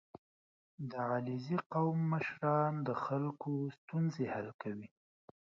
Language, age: Pashto, 19-29